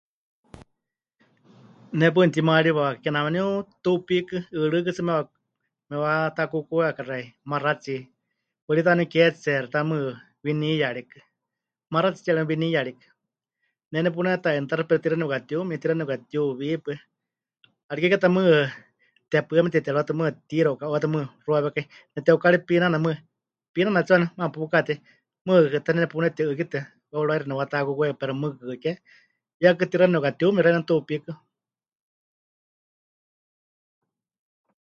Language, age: Huichol, 50-59